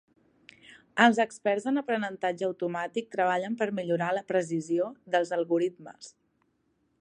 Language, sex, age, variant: Catalan, female, 19-29, Central